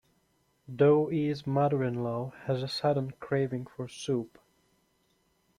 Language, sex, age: English, male, 19-29